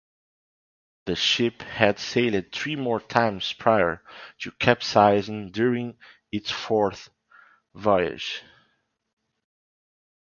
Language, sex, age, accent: English, male, 19-29, United States English